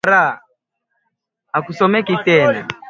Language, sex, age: Swahili, male, 19-29